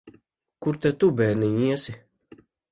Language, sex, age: Latvian, male, 40-49